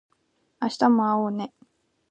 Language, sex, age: Japanese, female, 19-29